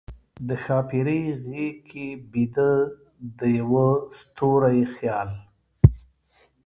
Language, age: Pashto, 40-49